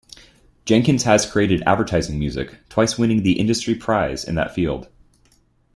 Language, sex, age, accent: English, male, 19-29, United States English